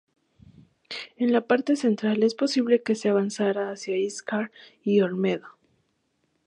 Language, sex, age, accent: Spanish, female, 19-29, México